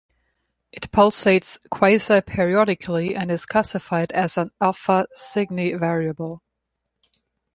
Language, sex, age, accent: English, female, 30-39, United States English